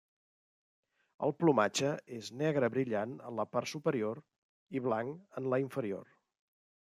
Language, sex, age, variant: Catalan, male, 50-59, Central